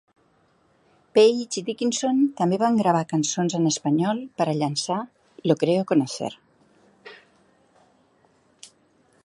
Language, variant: Catalan, Central